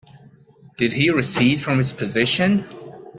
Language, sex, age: English, male, 40-49